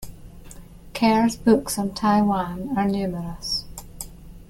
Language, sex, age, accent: English, female, 50-59, Scottish English